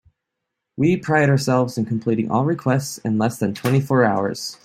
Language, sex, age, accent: English, male, 19-29, United States English